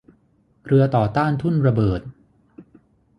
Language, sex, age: Thai, male, 40-49